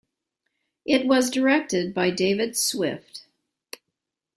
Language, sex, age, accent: English, female, 60-69, United States English